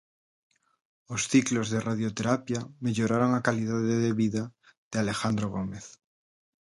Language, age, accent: Galician, 30-39, Normativo (estándar)